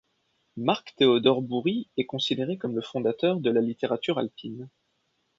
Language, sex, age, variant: French, male, 19-29, Français de métropole